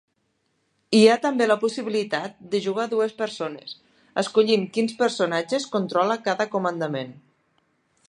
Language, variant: Catalan, Nord-Occidental